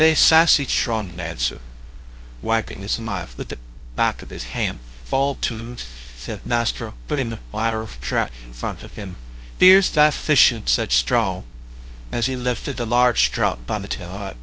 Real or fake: fake